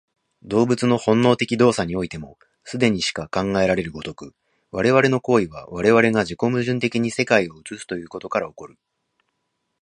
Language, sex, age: Japanese, male, 30-39